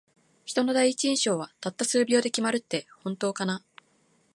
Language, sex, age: Japanese, female, 19-29